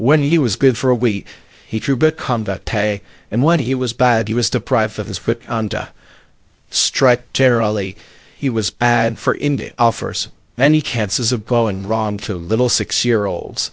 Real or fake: fake